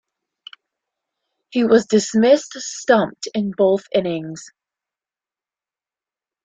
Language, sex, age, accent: English, female, under 19, United States English